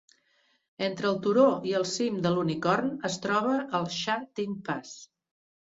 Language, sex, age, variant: Catalan, female, 60-69, Central